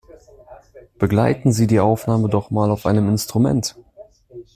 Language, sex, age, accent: German, male, 19-29, Deutschland Deutsch